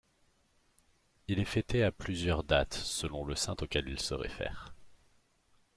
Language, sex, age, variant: French, male, 19-29, Français de métropole